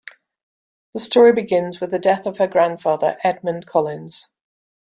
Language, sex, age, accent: English, female, 50-59, Scottish English